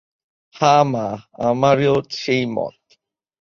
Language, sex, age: Bengali, male, 19-29